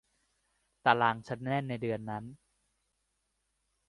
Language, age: Thai, 19-29